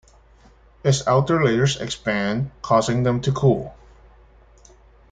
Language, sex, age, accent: English, male, 19-29, Hong Kong English